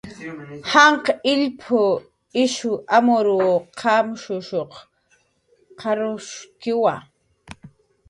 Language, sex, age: Jaqaru, female, 40-49